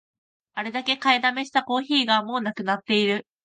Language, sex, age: Japanese, female, under 19